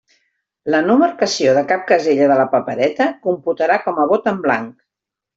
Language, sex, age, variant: Catalan, female, 50-59, Central